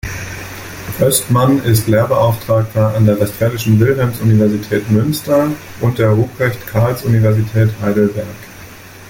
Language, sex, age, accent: German, male, 30-39, Deutschland Deutsch